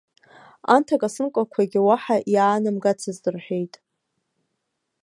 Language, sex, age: Abkhazian, female, 19-29